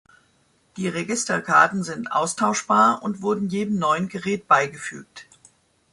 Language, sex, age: German, male, 50-59